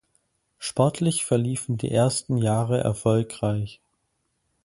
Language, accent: German, Deutschland Deutsch